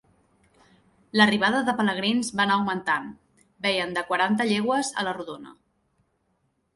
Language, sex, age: Catalan, female, 30-39